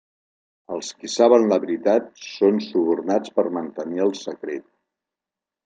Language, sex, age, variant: Catalan, male, 60-69, Central